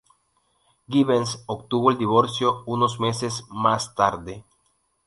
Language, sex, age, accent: Spanish, male, 19-29, Andino-Pacífico: Colombia, Perú, Ecuador, oeste de Bolivia y Venezuela andina